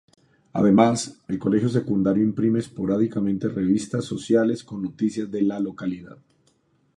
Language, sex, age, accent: Spanish, male, 50-59, Andino-Pacífico: Colombia, Perú, Ecuador, oeste de Bolivia y Venezuela andina